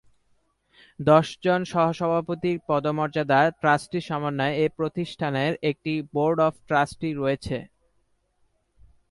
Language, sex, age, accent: Bengali, male, 19-29, Standard Bengali